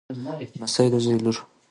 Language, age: Pashto, 19-29